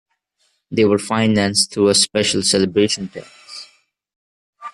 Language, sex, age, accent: English, male, 19-29, India and South Asia (India, Pakistan, Sri Lanka)